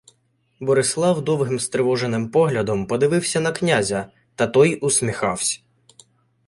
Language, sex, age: Ukrainian, male, under 19